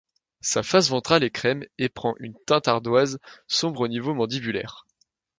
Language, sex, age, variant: French, male, 19-29, Français de métropole